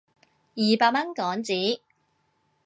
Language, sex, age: Cantonese, female, 19-29